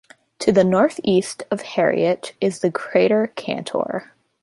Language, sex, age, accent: English, female, under 19, United States English